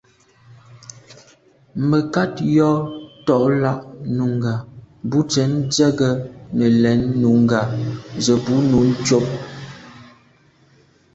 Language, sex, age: Medumba, female, 19-29